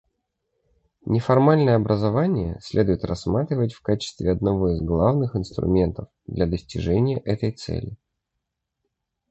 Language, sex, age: Russian, male, 30-39